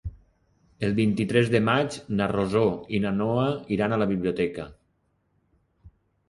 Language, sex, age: Catalan, male, 40-49